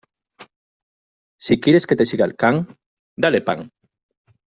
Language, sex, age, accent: Spanish, male, 40-49, España: Norte peninsular (Asturias, Castilla y León, Cantabria, País Vasco, Navarra, Aragón, La Rioja, Guadalajara, Cuenca)